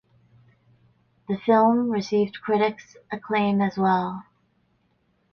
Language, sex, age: English, female, 19-29